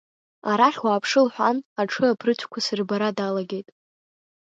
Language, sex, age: Abkhazian, female, under 19